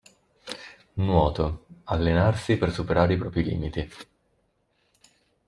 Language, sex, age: Italian, male, 30-39